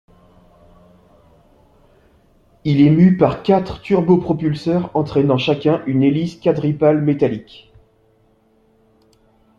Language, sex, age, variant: French, male, 30-39, Français de métropole